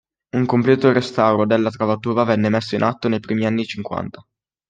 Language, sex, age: Italian, male, under 19